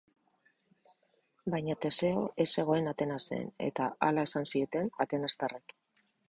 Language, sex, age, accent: Basque, female, 40-49, Mendebalekoa (Araba, Bizkaia, Gipuzkoako mendebaleko herri batzuk)